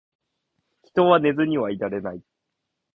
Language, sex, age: Japanese, male, 19-29